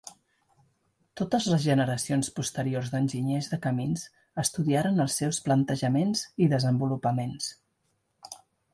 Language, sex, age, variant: Catalan, female, 40-49, Central